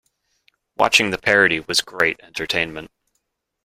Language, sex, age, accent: English, male, 19-29, United States English